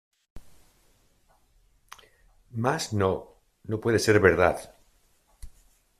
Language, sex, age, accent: Spanish, male, 50-59, España: Norte peninsular (Asturias, Castilla y León, Cantabria, País Vasco, Navarra, Aragón, La Rioja, Guadalajara, Cuenca)